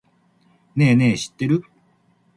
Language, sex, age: Japanese, male, 50-59